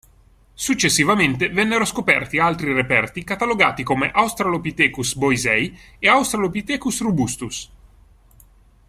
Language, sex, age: Italian, male, 30-39